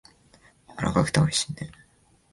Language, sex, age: Japanese, male, 19-29